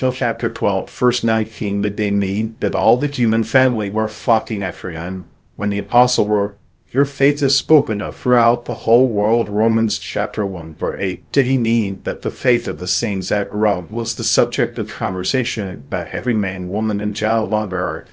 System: TTS, VITS